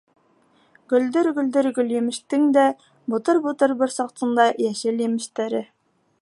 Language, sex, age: Bashkir, female, 19-29